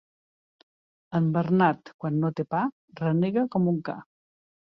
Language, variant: Catalan, Central